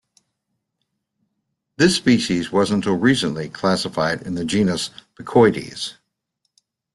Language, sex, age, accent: English, male, 60-69, United States English